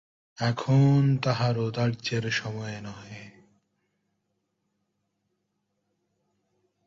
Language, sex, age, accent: Bengali, male, 19-29, প্রমিত